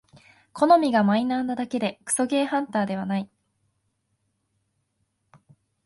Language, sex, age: Japanese, female, 19-29